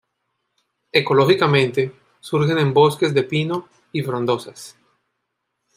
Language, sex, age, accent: Spanish, male, 30-39, Caribe: Cuba, Venezuela, Puerto Rico, República Dominicana, Panamá, Colombia caribeña, México caribeño, Costa del golfo de México